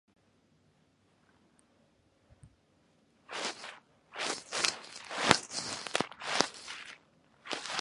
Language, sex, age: English, female, 19-29